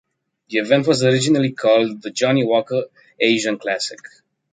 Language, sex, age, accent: English, male, 30-39, Australian English